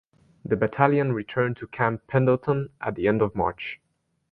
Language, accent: English, United States English